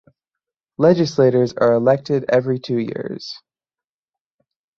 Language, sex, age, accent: English, male, under 19, United States English